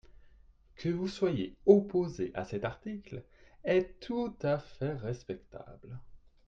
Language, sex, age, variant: French, male, 30-39, Français de métropole